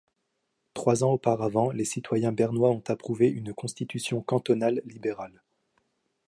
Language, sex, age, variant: French, male, 30-39, Français de métropole